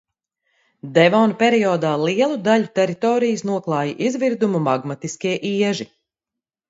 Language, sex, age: Latvian, female, 40-49